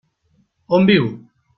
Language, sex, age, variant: Catalan, male, 30-39, Central